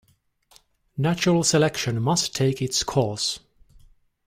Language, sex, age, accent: English, male, 40-49, England English